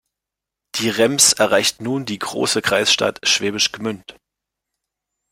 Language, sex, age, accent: German, male, 30-39, Deutschland Deutsch